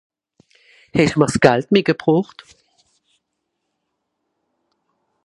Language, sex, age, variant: Swiss German, female, 50-59, Nordniederàlemmànisch (Rishoffe, Zàwere, Bùsswìller, Hawenau, Brüemt, Stroossbùri, Molse, Dàmbàch, Schlettstàtt, Pfàlzbùri usw.)